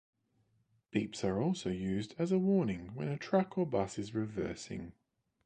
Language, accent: English, Australian English